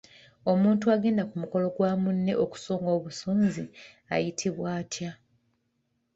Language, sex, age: Ganda, female, 19-29